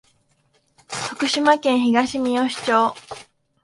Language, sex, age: Japanese, female, 19-29